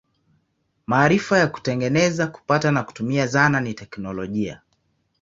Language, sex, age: Swahili, male, 19-29